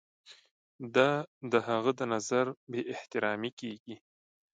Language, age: Pashto, 19-29